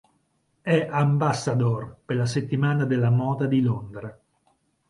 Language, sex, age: Italian, male, 50-59